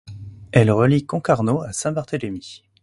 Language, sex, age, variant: French, male, 19-29, Français de métropole